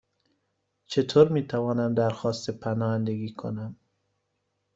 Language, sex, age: Persian, male, 19-29